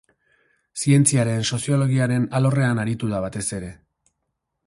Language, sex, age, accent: Basque, male, 30-39, Mendebalekoa (Araba, Bizkaia, Gipuzkoako mendebaleko herri batzuk)